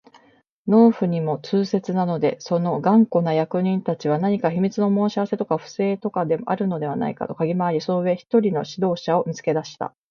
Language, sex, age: Japanese, female, 50-59